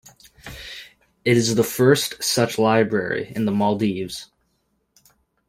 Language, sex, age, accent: English, male, 19-29, United States English